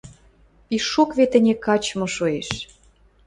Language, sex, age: Western Mari, female, 40-49